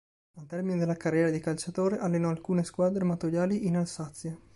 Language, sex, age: Italian, male, 19-29